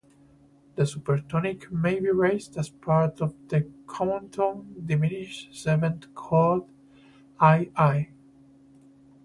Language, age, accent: English, 19-29, United States English